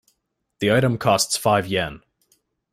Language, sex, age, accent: English, male, 19-29, Canadian English